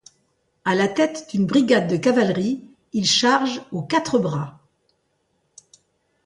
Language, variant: French, Français de métropole